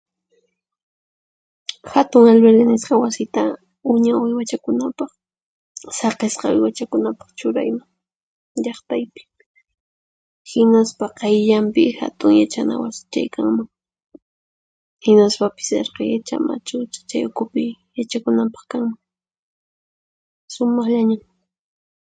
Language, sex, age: Puno Quechua, female, 19-29